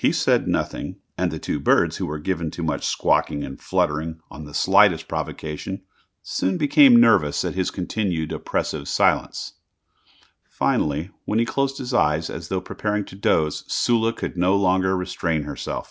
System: none